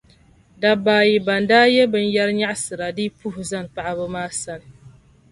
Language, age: Dagbani, 30-39